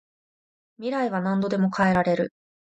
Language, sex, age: Japanese, female, under 19